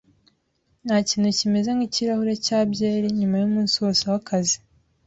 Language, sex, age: Kinyarwanda, female, 19-29